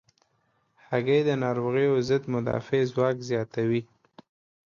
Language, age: Pashto, 19-29